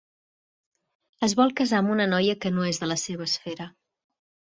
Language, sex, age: Catalan, female, 40-49